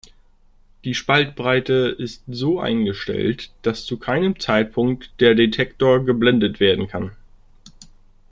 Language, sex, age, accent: German, male, 30-39, Deutschland Deutsch